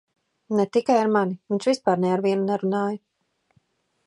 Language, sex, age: Latvian, female, 30-39